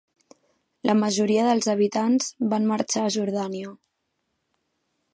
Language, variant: Catalan, Central